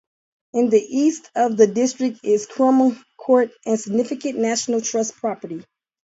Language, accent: English, United States English